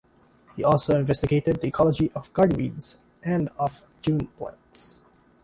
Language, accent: English, Filipino